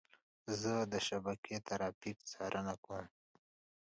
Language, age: Pashto, 19-29